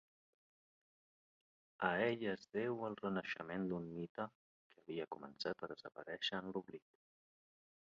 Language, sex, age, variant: Catalan, male, 19-29, Central